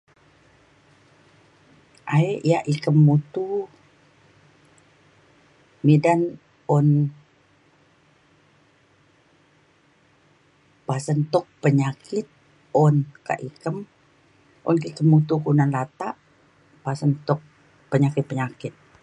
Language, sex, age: Mainstream Kenyah, female, 60-69